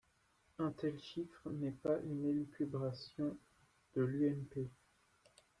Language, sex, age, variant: French, male, 19-29, Français de métropole